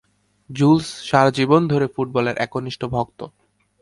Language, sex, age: Bengali, male, 19-29